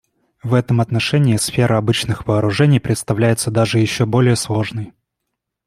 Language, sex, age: Russian, male, 19-29